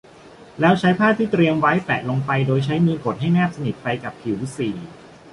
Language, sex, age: Thai, male, 40-49